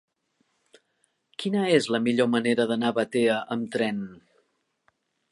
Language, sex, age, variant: Catalan, female, 50-59, Central